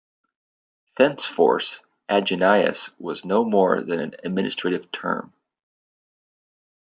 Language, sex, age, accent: English, male, 50-59, United States English